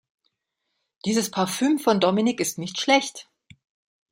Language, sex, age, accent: German, female, 50-59, Deutschland Deutsch